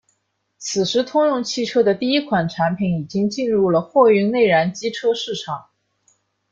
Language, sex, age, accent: Chinese, female, 19-29, 出生地：上海市